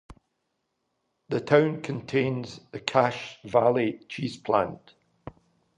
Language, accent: English, Scottish English